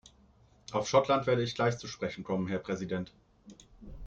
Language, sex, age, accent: German, male, 19-29, Deutschland Deutsch